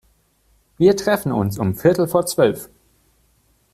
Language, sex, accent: German, male, Deutschland Deutsch